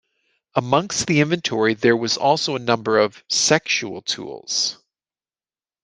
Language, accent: English, Canadian English